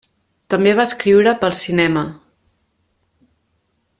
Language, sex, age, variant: Catalan, female, 40-49, Central